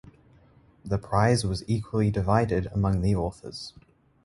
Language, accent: English, Australian English